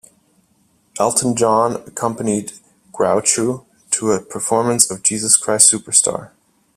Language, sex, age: English, male, 19-29